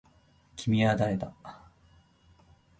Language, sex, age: Japanese, male, 30-39